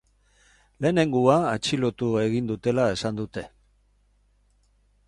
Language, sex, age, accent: Basque, male, 60-69, Mendebalekoa (Araba, Bizkaia, Gipuzkoako mendebaleko herri batzuk)